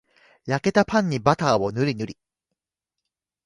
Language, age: Japanese, 19-29